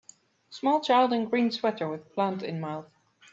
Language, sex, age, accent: English, female, 40-49, England English